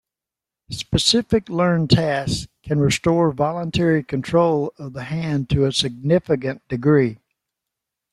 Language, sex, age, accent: English, male, 90+, United States English